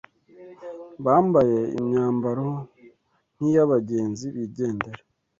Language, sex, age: Kinyarwanda, male, 19-29